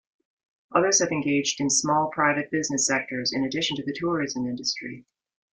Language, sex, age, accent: English, female, 50-59, United States English